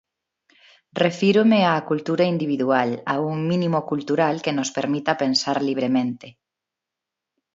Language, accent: Galician, Neofalante